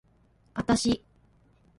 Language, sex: Japanese, female